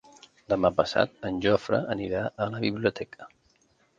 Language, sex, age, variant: Catalan, male, 40-49, Central